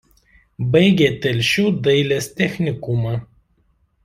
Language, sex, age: Lithuanian, male, 19-29